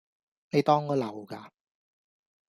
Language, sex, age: Cantonese, male, 19-29